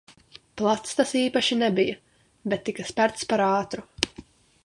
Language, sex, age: Latvian, female, 19-29